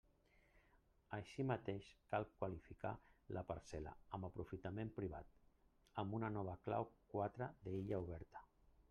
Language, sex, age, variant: Catalan, male, 50-59, Central